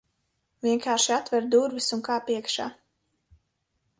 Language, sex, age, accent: Latvian, female, 19-29, Vidus dialekts